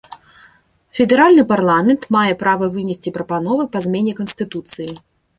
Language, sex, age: Belarusian, female, 30-39